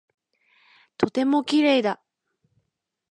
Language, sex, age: Japanese, female, 19-29